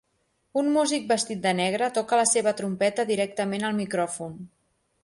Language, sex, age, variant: Catalan, female, 40-49, Central